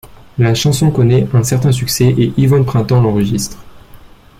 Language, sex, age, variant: French, male, 19-29, Français des départements et régions d'outre-mer